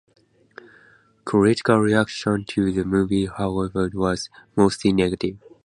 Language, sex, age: English, male, 19-29